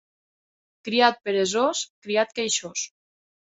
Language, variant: Catalan, Nord-Occidental